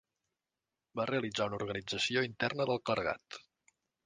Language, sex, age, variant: Catalan, male, 50-59, Central